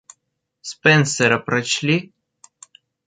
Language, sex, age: Russian, male, 19-29